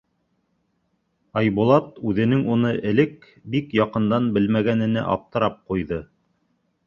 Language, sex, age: Bashkir, male, 30-39